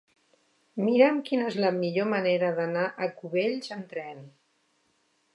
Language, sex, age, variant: Catalan, female, 60-69, Central